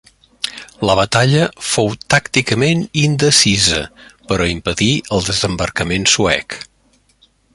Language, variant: Catalan, Central